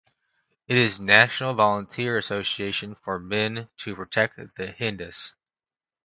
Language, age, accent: English, 19-29, United States English